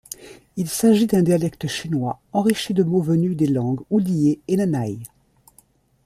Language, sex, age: French, female, 50-59